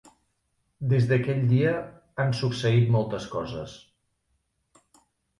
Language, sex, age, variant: Catalan, male, 40-49, Central